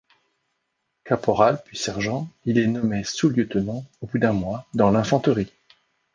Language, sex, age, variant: French, male, 40-49, Français de métropole